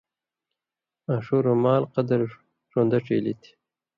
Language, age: Indus Kohistani, 19-29